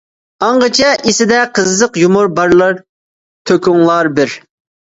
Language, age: Uyghur, 19-29